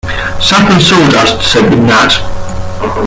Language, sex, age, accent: English, male, 30-39, England English